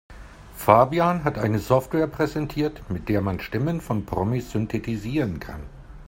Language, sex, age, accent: German, male, 50-59, Deutschland Deutsch